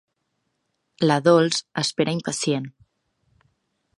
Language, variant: Catalan, Central